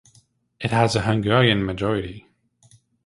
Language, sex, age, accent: English, male, 19-29, Canadian English